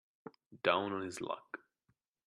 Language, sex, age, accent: English, male, 19-29, United States English